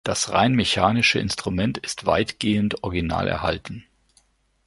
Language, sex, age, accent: German, male, 50-59, Deutschland Deutsch